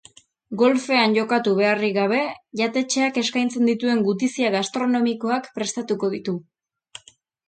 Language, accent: Basque, Erdialdekoa edo Nafarra (Gipuzkoa, Nafarroa)